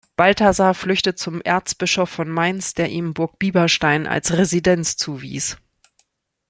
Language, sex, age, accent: German, female, 40-49, Deutschland Deutsch